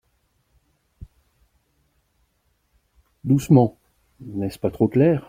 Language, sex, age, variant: French, male, 50-59, Français de métropole